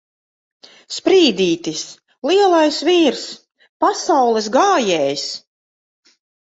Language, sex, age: Latvian, female, 40-49